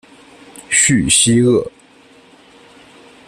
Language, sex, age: Chinese, male, 19-29